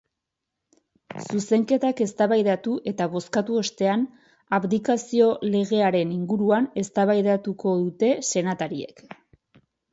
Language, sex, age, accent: Basque, female, 19-29, Erdialdekoa edo Nafarra (Gipuzkoa, Nafarroa)